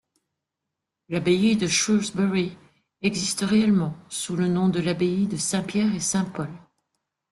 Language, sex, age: French, female, 60-69